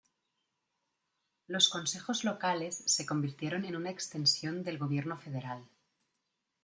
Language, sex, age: Spanish, female, 40-49